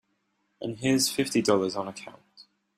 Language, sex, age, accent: English, male, 19-29, England English